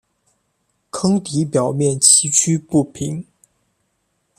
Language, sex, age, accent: Chinese, male, 19-29, 出生地：湖北省